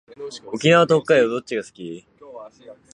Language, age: Japanese, 19-29